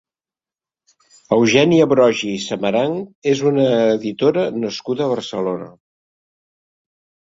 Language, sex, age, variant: Catalan, male, 60-69, Central